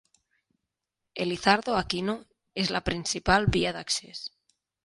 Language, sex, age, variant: Catalan, female, 19-29, Nord-Occidental